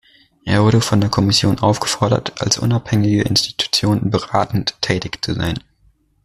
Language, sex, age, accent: German, male, 19-29, Deutschland Deutsch